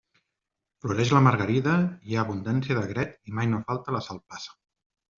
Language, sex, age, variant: Catalan, male, 40-49, Central